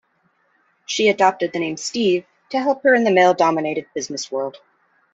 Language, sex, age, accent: English, female, 30-39, United States English